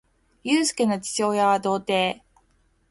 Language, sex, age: Japanese, female, 40-49